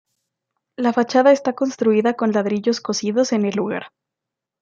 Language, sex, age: Spanish, female, under 19